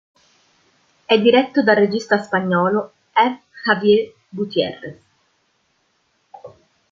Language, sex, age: Italian, female, 19-29